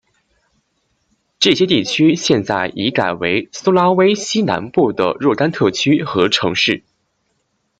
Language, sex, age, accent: Chinese, male, 19-29, 出生地：山东省